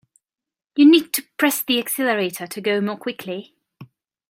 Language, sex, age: English, female, 19-29